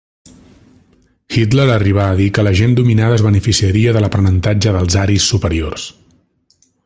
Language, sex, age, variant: Catalan, male, 40-49, Central